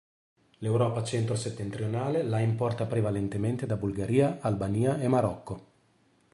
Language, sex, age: Italian, male, 40-49